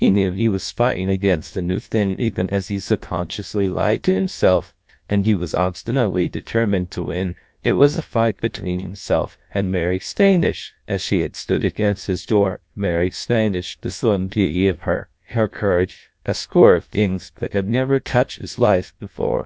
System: TTS, GlowTTS